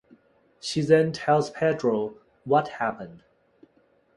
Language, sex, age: English, male, 30-39